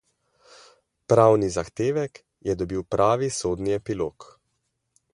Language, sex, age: Slovenian, male, 40-49